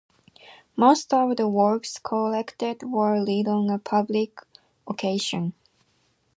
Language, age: English, 19-29